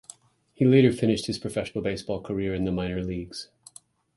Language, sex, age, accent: English, male, 40-49, United States English